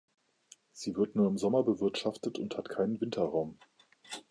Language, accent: German, Deutschland Deutsch